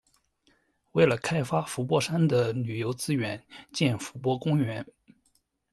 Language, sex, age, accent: Chinese, male, 19-29, 出生地：江苏省